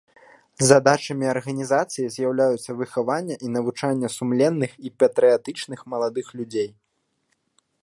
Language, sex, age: Belarusian, male, 19-29